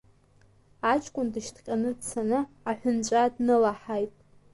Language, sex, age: Abkhazian, female, under 19